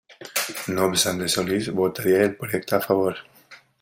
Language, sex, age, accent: Spanish, male, 19-29, España: Norte peninsular (Asturias, Castilla y León, Cantabria, País Vasco, Navarra, Aragón, La Rioja, Guadalajara, Cuenca)